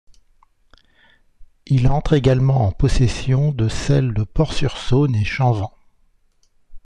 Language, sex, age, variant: French, male, 50-59, Français de métropole